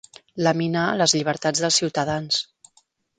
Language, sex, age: Catalan, female, 40-49